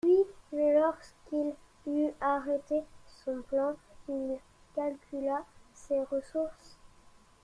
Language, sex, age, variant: French, male, 40-49, Français de métropole